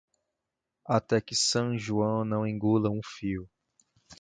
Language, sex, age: Portuguese, male, 19-29